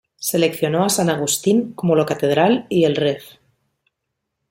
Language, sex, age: Spanish, female, 30-39